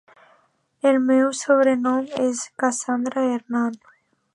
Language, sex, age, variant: Catalan, female, under 19, Alacantí